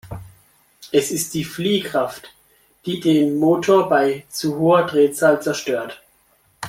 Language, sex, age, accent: German, male, 19-29, Deutschland Deutsch